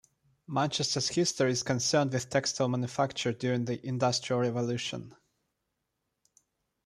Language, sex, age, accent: English, male, 30-39, United States English